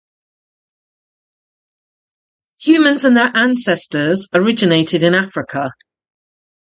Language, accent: English, England English